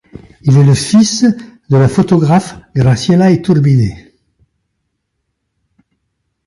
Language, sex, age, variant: French, male, 70-79, Français de métropole